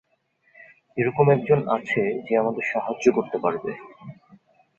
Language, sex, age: Bengali, male, 19-29